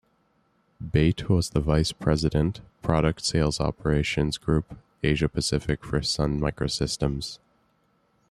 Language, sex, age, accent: English, male, 19-29, Canadian English